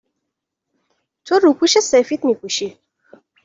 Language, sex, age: Persian, female, 19-29